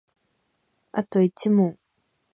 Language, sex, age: Japanese, female, 19-29